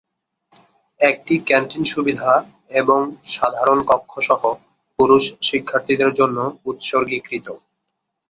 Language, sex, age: Bengali, male, 19-29